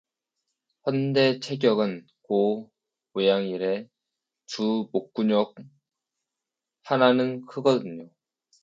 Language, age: Korean, 19-29